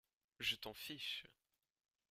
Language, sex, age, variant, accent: French, male, under 19, Français d'Europe, Français de Suisse